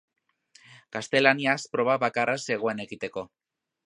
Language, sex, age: Basque, male, under 19